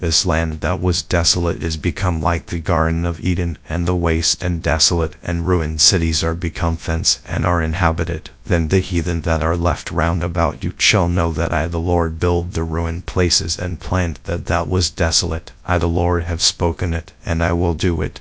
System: TTS, GradTTS